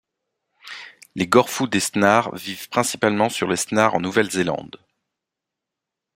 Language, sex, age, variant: French, male, 40-49, Français de métropole